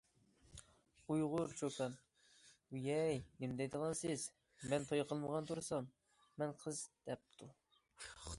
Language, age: Uyghur, 19-29